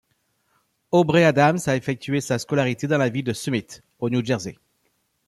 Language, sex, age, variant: French, male, 40-49, Français de métropole